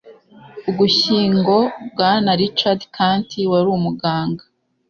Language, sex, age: Kinyarwanda, female, 19-29